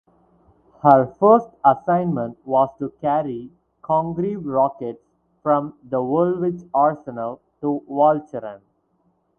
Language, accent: English, India and South Asia (India, Pakistan, Sri Lanka)